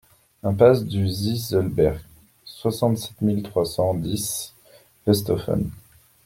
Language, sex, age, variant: French, male, 19-29, Français de métropole